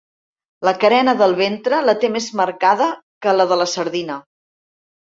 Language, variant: Catalan, Central